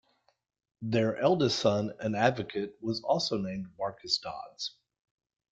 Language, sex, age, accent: English, male, 40-49, United States English